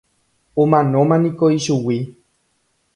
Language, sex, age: Guarani, male, 30-39